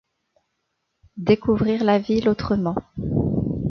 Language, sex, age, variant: French, female, 30-39, Français de métropole